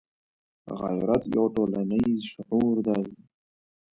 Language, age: Pashto, 19-29